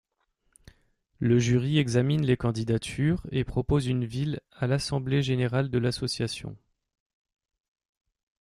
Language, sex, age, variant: French, male, 30-39, Français de métropole